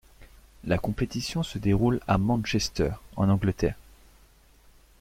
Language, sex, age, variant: French, male, 19-29, Français de métropole